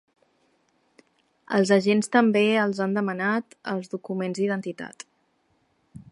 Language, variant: Catalan, Central